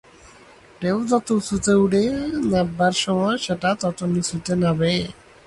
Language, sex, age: Bengali, male, 19-29